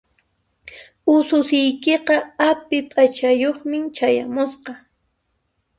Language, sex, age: Puno Quechua, female, 19-29